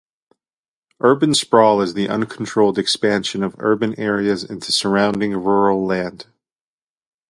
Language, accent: English, United States English